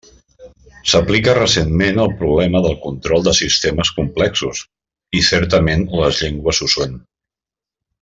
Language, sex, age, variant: Catalan, male, 50-59, Central